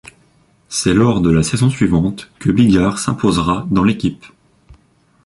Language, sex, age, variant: French, male, under 19, Français de métropole